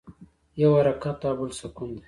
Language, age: Pashto, 30-39